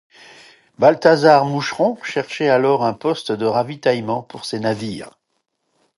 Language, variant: French, Français de métropole